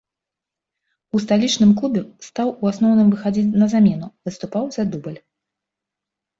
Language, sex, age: Belarusian, female, 30-39